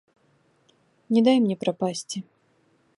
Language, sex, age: Belarusian, female, 19-29